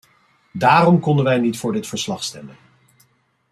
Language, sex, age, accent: Dutch, male, 40-49, Nederlands Nederlands